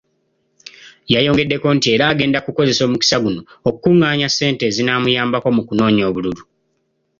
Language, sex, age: Ganda, male, 19-29